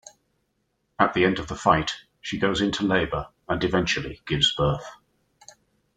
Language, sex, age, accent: English, male, 40-49, England English